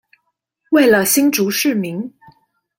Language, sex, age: Chinese, female, 30-39